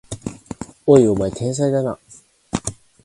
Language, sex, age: Japanese, male, 19-29